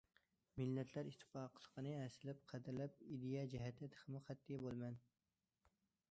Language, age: Uyghur, 19-29